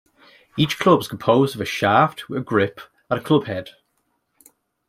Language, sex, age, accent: English, male, 19-29, Irish English